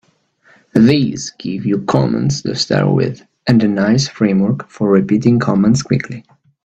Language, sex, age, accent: English, male, 30-39, United States English